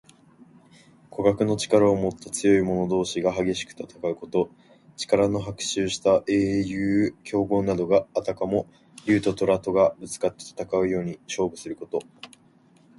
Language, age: Japanese, under 19